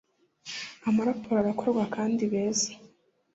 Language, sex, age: Kinyarwanda, female, 19-29